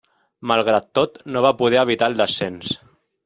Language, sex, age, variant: Catalan, male, 30-39, Central